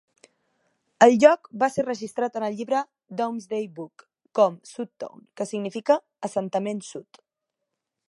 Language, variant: Catalan, Central